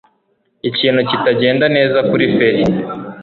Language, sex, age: Kinyarwanda, male, 19-29